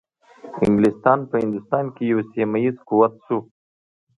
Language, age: Pashto, 40-49